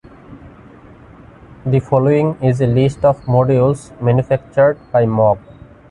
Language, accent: English, India and South Asia (India, Pakistan, Sri Lanka)